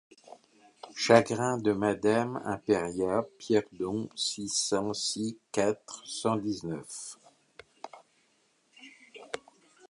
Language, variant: French, Français de métropole